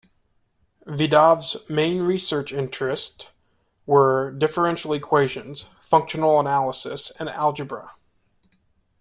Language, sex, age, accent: English, male, 30-39, United States English